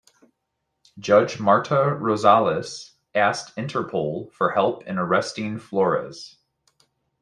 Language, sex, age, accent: English, male, 30-39, United States English